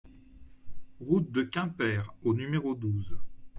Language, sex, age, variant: French, male, 50-59, Français de métropole